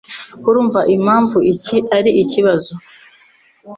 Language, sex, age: Kinyarwanda, female, 19-29